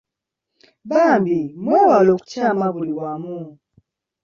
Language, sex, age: Ganda, female, 19-29